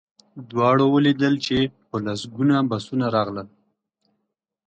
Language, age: Pashto, 19-29